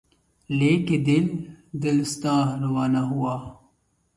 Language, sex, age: Urdu, male, 19-29